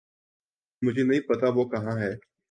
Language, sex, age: Urdu, male, 19-29